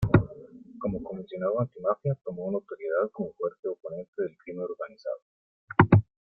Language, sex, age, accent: Spanish, male, 50-59, América central